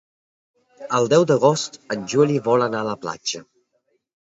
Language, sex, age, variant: Catalan, male, under 19, Central